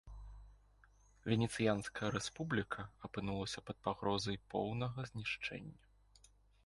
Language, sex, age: Belarusian, male, 19-29